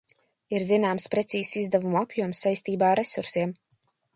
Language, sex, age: Latvian, female, under 19